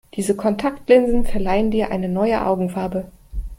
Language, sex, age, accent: German, female, 50-59, Deutschland Deutsch